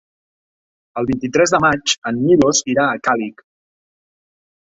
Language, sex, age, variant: Catalan, male, 40-49, Central